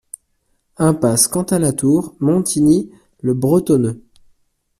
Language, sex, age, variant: French, male, 19-29, Français de métropole